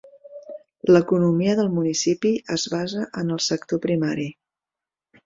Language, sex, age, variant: Catalan, female, 40-49, Central